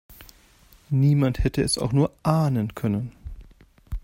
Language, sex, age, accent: German, male, 40-49, Deutschland Deutsch